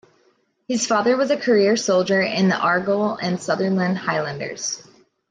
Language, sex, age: English, female, 30-39